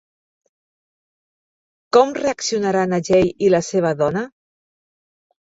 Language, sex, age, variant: Catalan, female, 40-49, Central